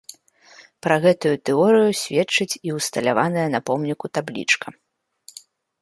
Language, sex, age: Belarusian, female, 30-39